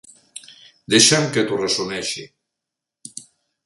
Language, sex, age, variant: Catalan, male, 60-69, Central